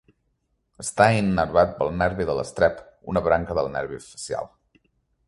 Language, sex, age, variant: Catalan, male, 30-39, Central